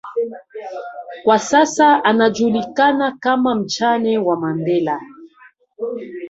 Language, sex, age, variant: Swahili, male, 40-49, Kiswahili cha Bara ya Tanzania